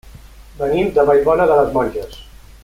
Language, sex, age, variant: Catalan, male, 60-69, Central